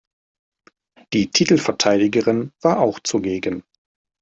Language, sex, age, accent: German, male, 30-39, Deutschland Deutsch